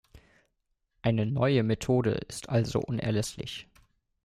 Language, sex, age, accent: German, male, 19-29, Deutschland Deutsch